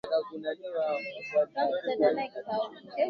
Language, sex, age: Swahili, female, 19-29